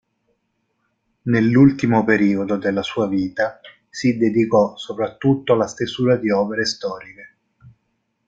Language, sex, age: Italian, male, 30-39